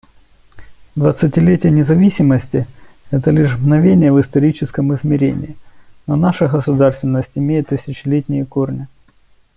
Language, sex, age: Russian, male, 40-49